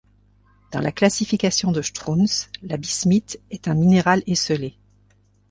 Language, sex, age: French, female, 50-59